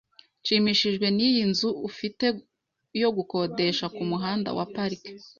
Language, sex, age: Kinyarwanda, female, 19-29